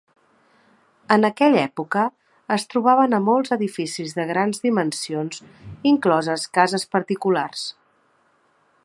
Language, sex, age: Catalan, female, 40-49